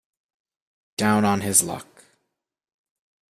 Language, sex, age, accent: English, male, 19-29, United States English